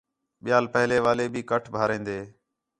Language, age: Khetrani, 19-29